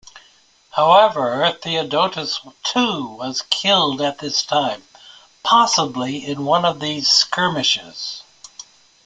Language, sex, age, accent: English, male, 70-79, Canadian English